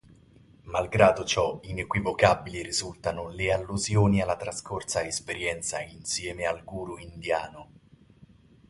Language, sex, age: Italian, male, 19-29